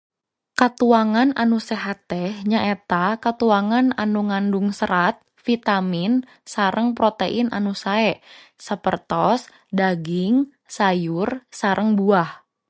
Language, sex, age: Sundanese, female, 19-29